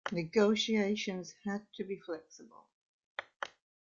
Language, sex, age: English, female, 70-79